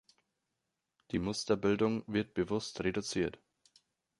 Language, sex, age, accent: German, male, 19-29, Deutschland Deutsch